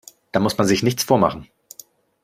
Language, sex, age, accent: German, male, 30-39, Deutschland Deutsch